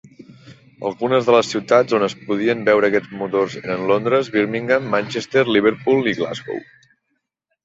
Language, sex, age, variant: Catalan, male, 30-39, Central